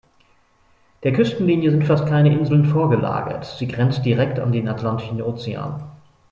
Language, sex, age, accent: German, male, 40-49, Deutschland Deutsch